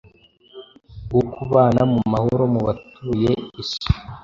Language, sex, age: Kinyarwanda, male, 19-29